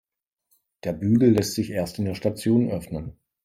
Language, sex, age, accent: German, male, 40-49, Deutschland Deutsch